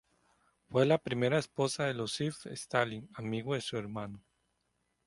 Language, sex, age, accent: Spanish, male, 30-39, América central